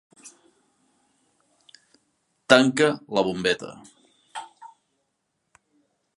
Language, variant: Catalan, Nord-Occidental